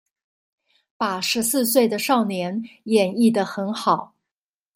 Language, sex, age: Chinese, female, 40-49